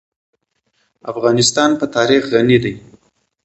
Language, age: Pashto, 19-29